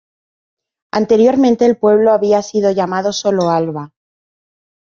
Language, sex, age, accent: Spanish, female, 40-49, España: Centro-Sur peninsular (Madrid, Toledo, Castilla-La Mancha)